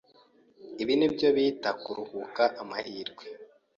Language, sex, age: Kinyarwanda, male, 19-29